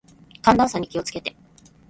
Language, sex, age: Japanese, female, 30-39